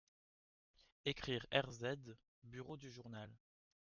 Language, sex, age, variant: French, male, 19-29, Français de métropole